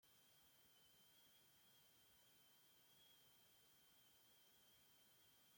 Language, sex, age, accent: Spanish, male, 40-49, España: Centro-Sur peninsular (Madrid, Toledo, Castilla-La Mancha)